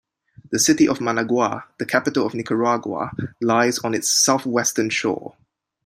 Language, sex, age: English, male, 30-39